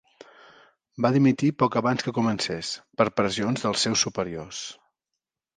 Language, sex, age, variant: Catalan, male, 40-49, Central